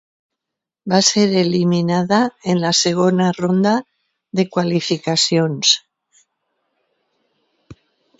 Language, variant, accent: Catalan, Valencià central, valencià